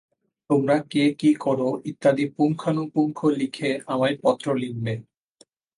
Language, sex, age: Bengali, male, 19-29